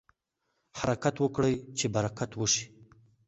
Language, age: Pashto, under 19